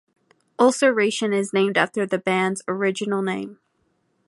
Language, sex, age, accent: English, female, under 19, United States English